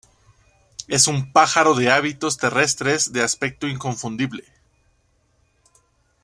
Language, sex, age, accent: Spanish, male, 19-29, Andino-Pacífico: Colombia, Perú, Ecuador, oeste de Bolivia y Venezuela andina